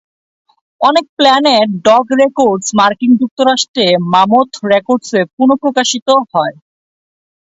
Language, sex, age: Bengali, male, 19-29